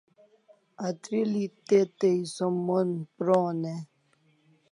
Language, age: Kalasha, 19-29